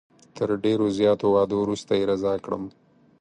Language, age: Pashto, 19-29